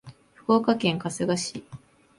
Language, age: Japanese, 19-29